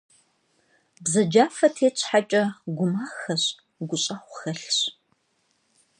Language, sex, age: Kabardian, female, 40-49